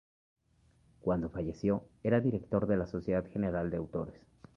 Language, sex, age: Spanish, male, 30-39